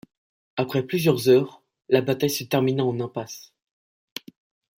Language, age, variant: French, 19-29, Français de métropole